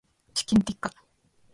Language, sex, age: Japanese, female, 19-29